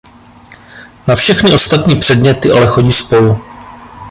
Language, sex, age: Czech, male, 40-49